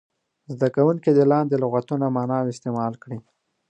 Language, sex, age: Pashto, male, under 19